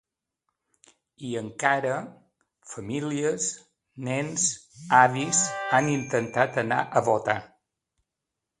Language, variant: Catalan, Balear